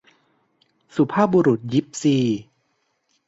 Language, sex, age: Thai, male, 30-39